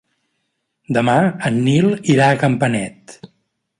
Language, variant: Catalan, Central